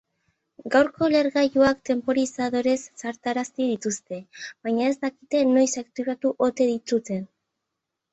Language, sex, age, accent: Basque, female, 19-29, Nafar-lapurtarra edo Zuberotarra (Lapurdi, Nafarroa Beherea, Zuberoa)